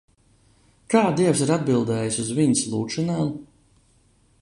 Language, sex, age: Latvian, male, 30-39